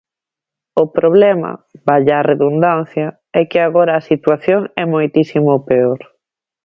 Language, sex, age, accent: Galician, female, 30-39, Normativo (estándar)